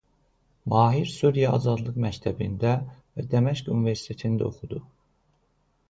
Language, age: Azerbaijani, 30-39